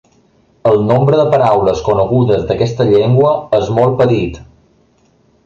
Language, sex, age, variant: Catalan, male, 19-29, Balear